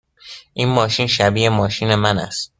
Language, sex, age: Persian, male, 19-29